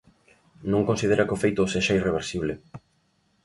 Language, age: Galician, 19-29